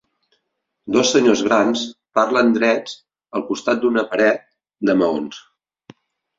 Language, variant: Catalan, Central